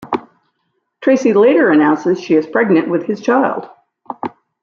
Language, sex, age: English, female, 60-69